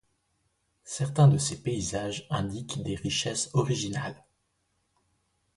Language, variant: French, Français de métropole